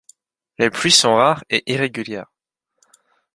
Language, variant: French, Français de métropole